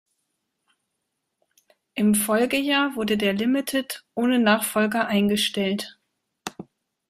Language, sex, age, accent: German, female, 40-49, Deutschland Deutsch